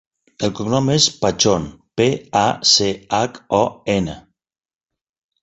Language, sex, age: Catalan, male, 40-49